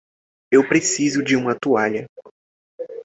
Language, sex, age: Portuguese, male, 19-29